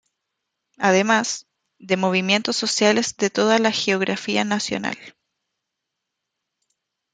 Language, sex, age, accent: Spanish, female, 30-39, Chileno: Chile, Cuyo